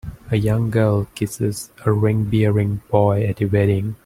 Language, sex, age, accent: English, male, 19-29, India and South Asia (India, Pakistan, Sri Lanka)